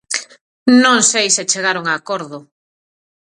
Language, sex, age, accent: Galician, female, 40-49, Normativo (estándar)